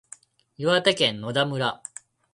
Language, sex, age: Japanese, male, 19-29